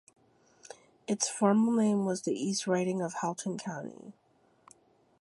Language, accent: English, United States English